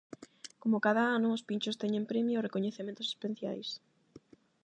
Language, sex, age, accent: Galician, female, 19-29, Atlántico (seseo e gheada); Normativo (estándar); Neofalante